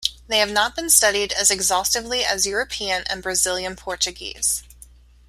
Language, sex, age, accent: English, female, 30-39, United States English